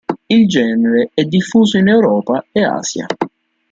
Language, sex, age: Italian, male, 19-29